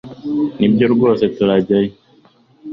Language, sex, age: Kinyarwanda, male, under 19